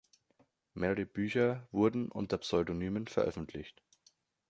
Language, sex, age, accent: German, male, 19-29, Deutschland Deutsch